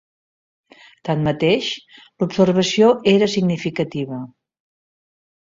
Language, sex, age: Catalan, female, 70-79